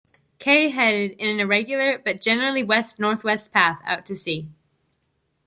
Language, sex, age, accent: English, female, under 19, United States English